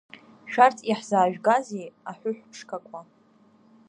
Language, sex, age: Abkhazian, female, under 19